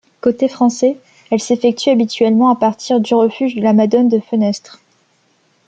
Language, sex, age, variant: French, female, under 19, Français de métropole